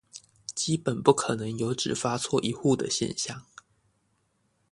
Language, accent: Chinese, 出生地：彰化縣